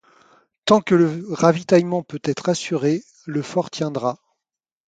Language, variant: French, Français de métropole